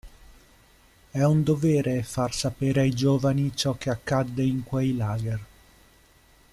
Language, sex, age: Italian, male, 30-39